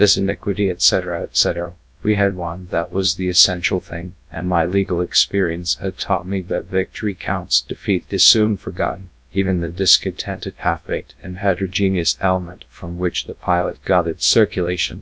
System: TTS, GradTTS